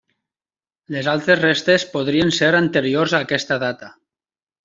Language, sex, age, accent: Catalan, male, 30-39, valencià